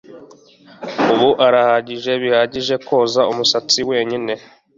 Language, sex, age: Kinyarwanda, male, 19-29